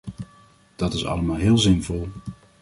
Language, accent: Dutch, Nederlands Nederlands